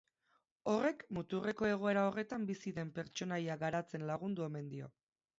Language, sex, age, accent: Basque, female, 30-39, Erdialdekoa edo Nafarra (Gipuzkoa, Nafarroa)